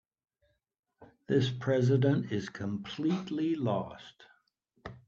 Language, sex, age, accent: English, male, 60-69, United States English